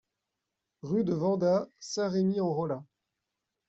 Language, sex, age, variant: French, male, 30-39, Français de métropole